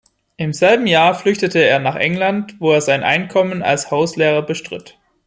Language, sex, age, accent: German, male, 19-29, Deutschland Deutsch